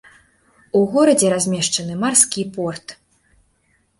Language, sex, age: Belarusian, female, 19-29